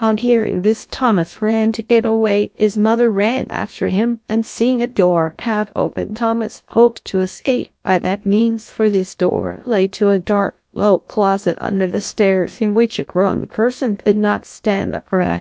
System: TTS, GlowTTS